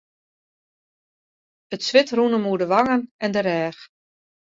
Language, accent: Western Frisian, Wâldfrysk